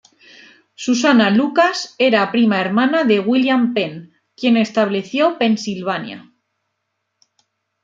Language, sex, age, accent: Spanish, female, 19-29, España: Norte peninsular (Asturias, Castilla y León, Cantabria, País Vasco, Navarra, Aragón, La Rioja, Guadalajara, Cuenca)